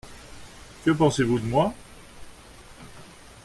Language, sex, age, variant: French, male, 40-49, Français de métropole